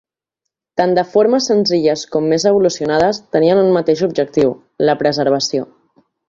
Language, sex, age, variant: Catalan, female, 19-29, Central